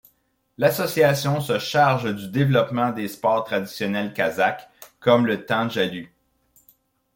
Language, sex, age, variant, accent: French, male, 40-49, Français d'Amérique du Nord, Français du Canada